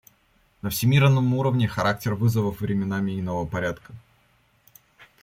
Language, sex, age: Russian, male, under 19